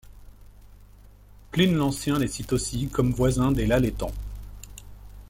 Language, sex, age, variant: French, male, 40-49, Français de métropole